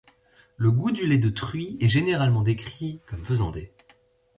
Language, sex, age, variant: French, female, 19-29, Français de métropole